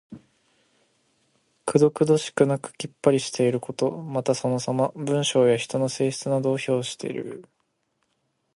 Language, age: Japanese, 19-29